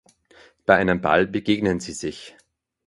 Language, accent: German, Österreichisches Deutsch